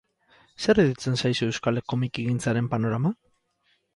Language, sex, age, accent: Basque, male, 30-39, Mendebalekoa (Araba, Bizkaia, Gipuzkoako mendebaleko herri batzuk)